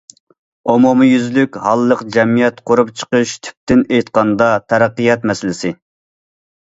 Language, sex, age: Uyghur, male, 30-39